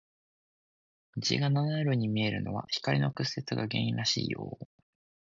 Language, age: Japanese, 19-29